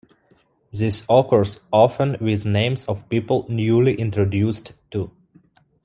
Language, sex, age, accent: English, male, 19-29, United States English